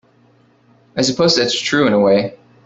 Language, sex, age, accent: English, male, 19-29, United States English